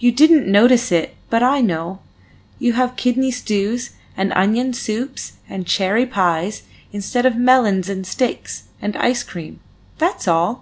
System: none